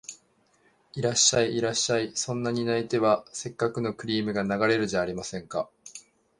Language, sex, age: Japanese, male, 19-29